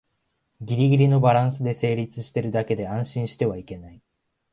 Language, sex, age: Japanese, male, 19-29